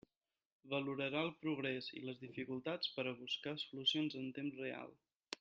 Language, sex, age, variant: Catalan, male, 19-29, Central